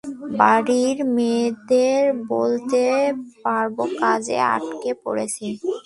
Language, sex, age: Bengali, female, 19-29